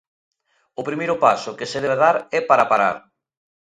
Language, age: Galician, 40-49